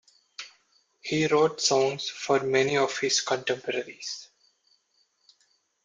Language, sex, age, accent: English, male, 19-29, India and South Asia (India, Pakistan, Sri Lanka)